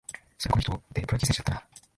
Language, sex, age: Japanese, male, 19-29